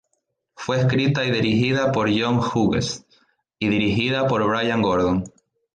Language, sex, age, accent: Spanish, male, 19-29, España: Islas Canarias